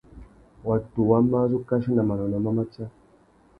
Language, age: Tuki, 40-49